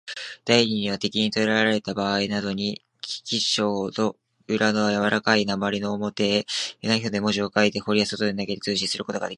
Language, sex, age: Japanese, male, 19-29